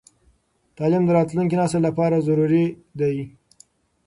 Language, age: Pashto, under 19